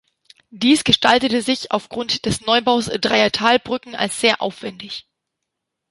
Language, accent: German, Deutschland Deutsch